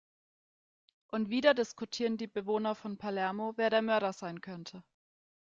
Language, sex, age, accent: German, male, 19-29, Deutschland Deutsch